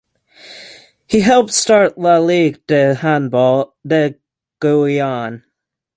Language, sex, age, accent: English, male, 19-29, United States English; England English